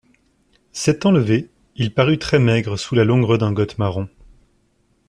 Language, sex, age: French, male, 30-39